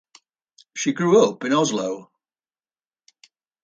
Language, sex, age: English, male, 80-89